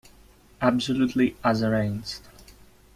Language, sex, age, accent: English, male, 19-29, United States English